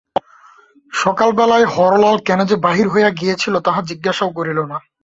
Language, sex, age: Bengali, male, 19-29